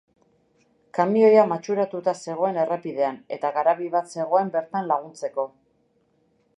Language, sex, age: Basque, female, 50-59